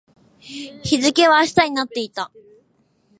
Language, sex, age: Japanese, female, under 19